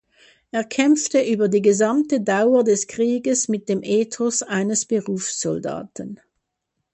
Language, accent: German, Schweizerdeutsch